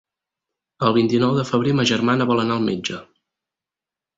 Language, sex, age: Catalan, male, 19-29